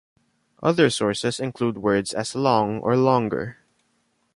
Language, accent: English, Filipino